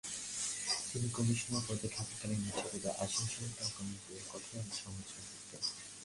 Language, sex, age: Bengali, male, under 19